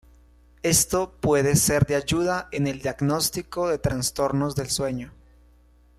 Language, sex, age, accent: Spanish, male, 19-29, Caribe: Cuba, Venezuela, Puerto Rico, República Dominicana, Panamá, Colombia caribeña, México caribeño, Costa del golfo de México